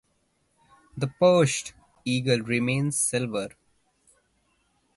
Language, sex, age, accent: English, male, 19-29, India and South Asia (India, Pakistan, Sri Lanka)